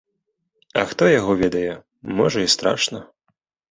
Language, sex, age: Belarusian, male, 19-29